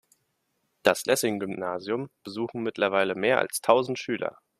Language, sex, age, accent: German, male, 19-29, Deutschland Deutsch